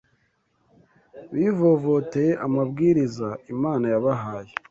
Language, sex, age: Kinyarwanda, male, 19-29